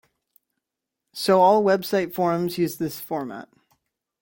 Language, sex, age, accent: English, male, 19-29, United States English